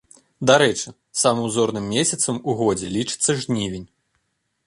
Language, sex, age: Belarusian, male, 30-39